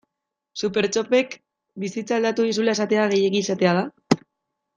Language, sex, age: Basque, female, 19-29